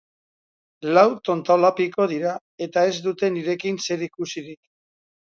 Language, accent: Basque, Mendebalekoa (Araba, Bizkaia, Gipuzkoako mendebaleko herri batzuk)